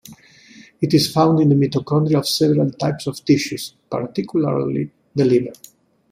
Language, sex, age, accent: English, male, 60-69, United States English